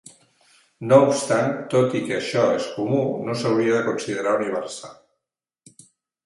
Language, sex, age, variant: Catalan, male, 60-69, Central